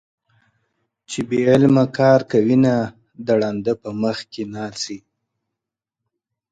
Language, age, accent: Pashto, 19-29, کندهارۍ لهجه